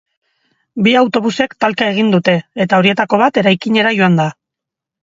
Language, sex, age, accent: Basque, female, 40-49, Erdialdekoa edo Nafarra (Gipuzkoa, Nafarroa)